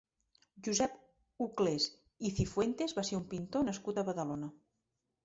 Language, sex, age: Catalan, female, 40-49